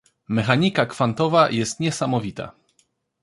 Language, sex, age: Polish, male, 30-39